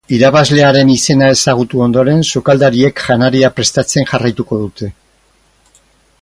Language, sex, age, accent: Basque, male, 60-69, Mendebalekoa (Araba, Bizkaia, Gipuzkoako mendebaleko herri batzuk)